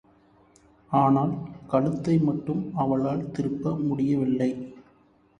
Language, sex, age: Tamil, male, 30-39